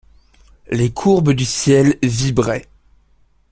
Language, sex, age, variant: French, male, 19-29, Français de métropole